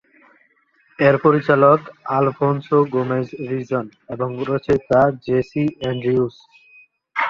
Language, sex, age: Bengali, male, 19-29